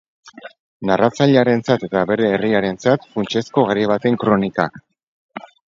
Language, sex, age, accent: Basque, male, 40-49, Erdialdekoa edo Nafarra (Gipuzkoa, Nafarroa)